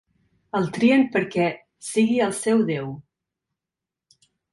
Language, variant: Catalan, Central